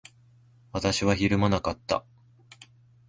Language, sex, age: Japanese, male, 19-29